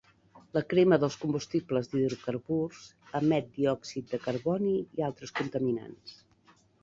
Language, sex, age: Catalan, female, 50-59